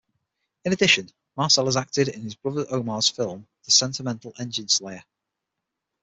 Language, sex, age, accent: English, male, 40-49, England English